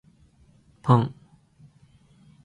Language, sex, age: Japanese, male, 19-29